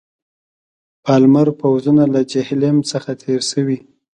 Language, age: Pashto, 19-29